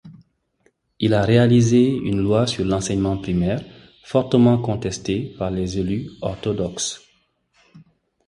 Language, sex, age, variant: French, male, 30-39, Français d'Afrique subsaharienne et des îles africaines